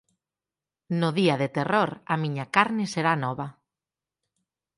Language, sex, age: Galician, female, 30-39